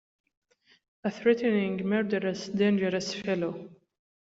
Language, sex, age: English, female, 19-29